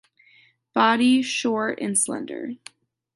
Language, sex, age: English, female, under 19